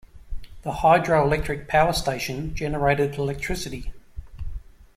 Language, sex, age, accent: English, male, 50-59, Australian English